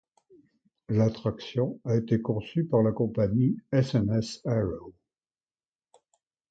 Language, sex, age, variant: French, male, 70-79, Français de métropole